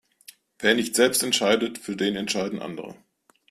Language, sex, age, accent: German, male, 40-49, Deutschland Deutsch